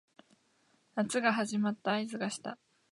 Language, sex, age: Japanese, female, 19-29